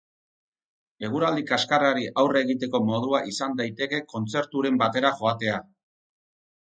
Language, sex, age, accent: Basque, male, 50-59, Mendebalekoa (Araba, Bizkaia, Gipuzkoako mendebaleko herri batzuk)